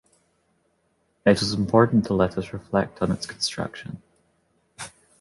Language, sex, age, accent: English, female, 19-29, Scottish English